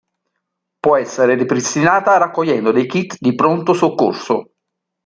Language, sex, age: Italian, male, 40-49